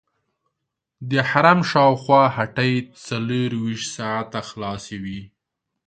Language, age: Pashto, 30-39